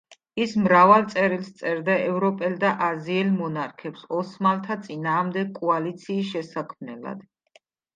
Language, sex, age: Georgian, female, 40-49